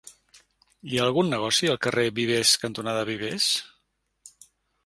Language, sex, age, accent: Catalan, male, 50-59, central; septentrional